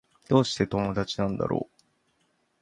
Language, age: Japanese, 19-29